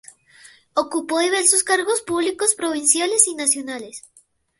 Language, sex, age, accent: Spanish, male, under 19, Andino-Pacífico: Colombia, Perú, Ecuador, oeste de Bolivia y Venezuela andina